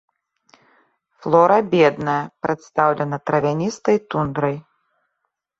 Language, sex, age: Belarusian, female, 30-39